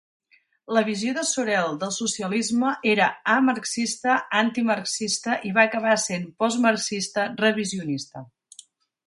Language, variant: Catalan, Central